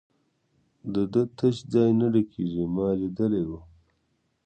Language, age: Pashto, 19-29